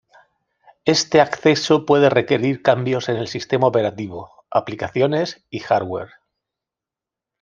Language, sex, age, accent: Spanish, male, 40-49, España: Sur peninsular (Andalucia, Extremadura, Murcia)